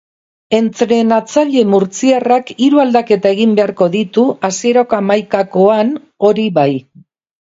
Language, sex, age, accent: Basque, female, 60-69, Mendebalekoa (Araba, Bizkaia, Gipuzkoako mendebaleko herri batzuk)